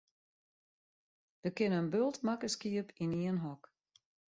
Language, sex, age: Western Frisian, female, 60-69